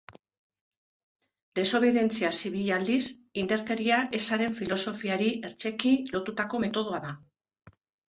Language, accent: Basque, Mendebalekoa (Araba, Bizkaia, Gipuzkoako mendebaleko herri batzuk)